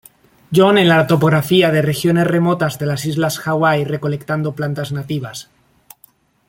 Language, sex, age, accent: Spanish, male, 30-39, España: Norte peninsular (Asturias, Castilla y León, Cantabria, País Vasco, Navarra, Aragón, La Rioja, Guadalajara, Cuenca)